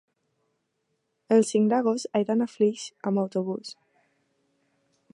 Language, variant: Catalan, Nord-Occidental